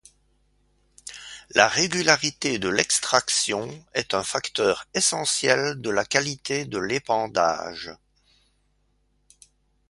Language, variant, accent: French, Français d'Europe, Français de Belgique